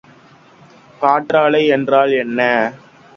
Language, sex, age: Tamil, male, under 19